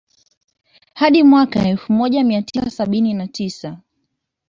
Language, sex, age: Swahili, female, 19-29